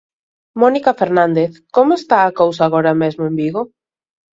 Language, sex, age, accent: Galician, female, 30-39, Central (gheada)